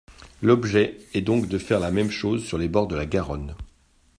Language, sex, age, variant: French, male, 50-59, Français de métropole